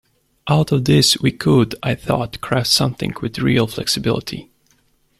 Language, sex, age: English, male, 19-29